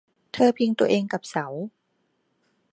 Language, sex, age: Thai, female, 30-39